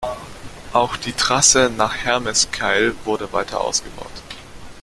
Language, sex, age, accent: German, male, under 19, Deutschland Deutsch